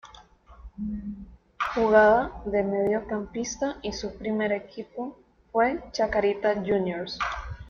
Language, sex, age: Spanish, female, 19-29